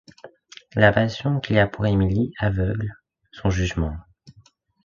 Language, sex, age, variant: French, male, under 19, Français de métropole